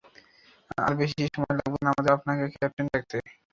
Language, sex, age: Bengali, male, 19-29